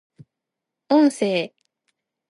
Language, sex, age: Japanese, female, 19-29